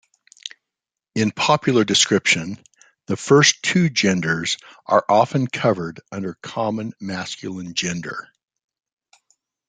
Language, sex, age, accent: English, male, 50-59, United States English